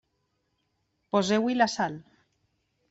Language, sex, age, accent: Catalan, female, 30-39, valencià